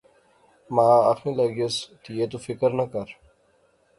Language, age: Pahari-Potwari, 40-49